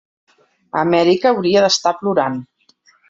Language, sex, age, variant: Catalan, female, 40-49, Central